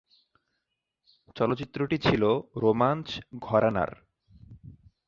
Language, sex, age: Bengali, male, 19-29